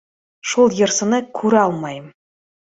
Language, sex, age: Bashkir, female, 30-39